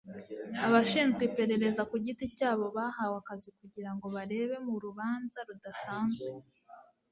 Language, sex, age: Kinyarwanda, female, 19-29